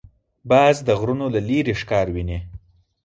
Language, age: Pashto, 19-29